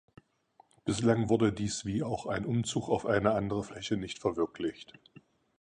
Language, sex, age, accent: German, male, 50-59, Deutschland Deutsch